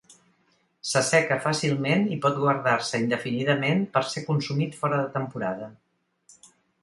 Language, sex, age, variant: Catalan, female, 60-69, Central